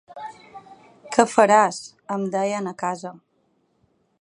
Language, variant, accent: Catalan, Balear, balear; Palma